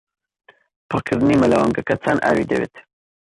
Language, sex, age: Central Kurdish, male, 30-39